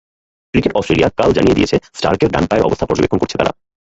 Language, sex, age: Bengali, male, 19-29